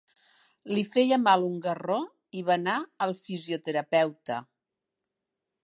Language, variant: Catalan, Nord-Occidental